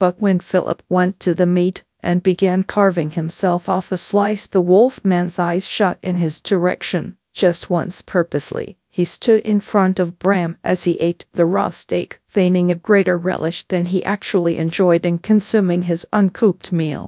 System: TTS, GradTTS